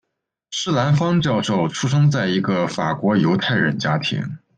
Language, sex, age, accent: Chinese, male, 19-29, 出生地：山东省